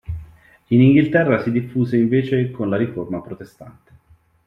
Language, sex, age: Italian, male, 30-39